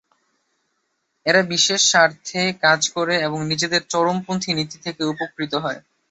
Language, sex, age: Bengali, male, 19-29